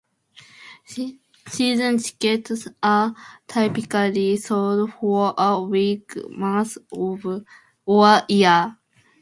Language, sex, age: English, female, under 19